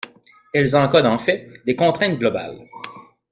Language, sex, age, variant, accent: French, male, 30-39, Français d'Amérique du Nord, Français du Canada